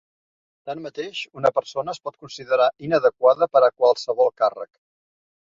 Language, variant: Catalan, Central